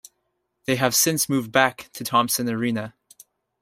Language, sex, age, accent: English, male, 19-29, Canadian English